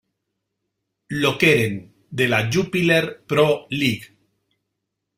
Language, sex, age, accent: Spanish, male, 40-49, España: Norte peninsular (Asturias, Castilla y León, Cantabria, País Vasco, Navarra, Aragón, La Rioja, Guadalajara, Cuenca)